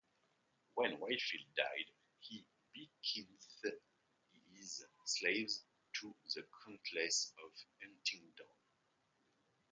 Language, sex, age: English, male, 40-49